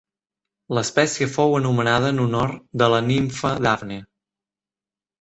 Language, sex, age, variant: Catalan, male, 19-29, Septentrional